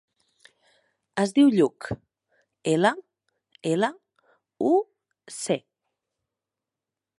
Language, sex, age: Catalan, female, 30-39